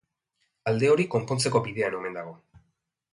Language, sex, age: Basque, male, 19-29